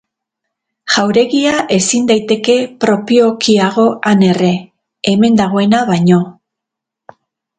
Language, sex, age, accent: Basque, female, 50-59, Mendebalekoa (Araba, Bizkaia, Gipuzkoako mendebaleko herri batzuk)